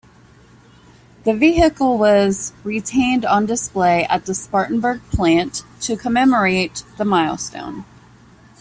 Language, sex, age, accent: English, female, 40-49, United States English